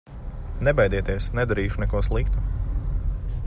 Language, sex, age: Latvian, male, 30-39